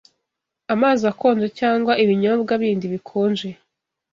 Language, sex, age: Kinyarwanda, female, 19-29